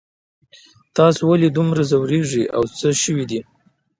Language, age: Pashto, 19-29